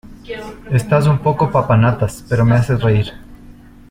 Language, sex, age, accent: Spanish, male, 40-49, Andino-Pacífico: Colombia, Perú, Ecuador, oeste de Bolivia y Venezuela andina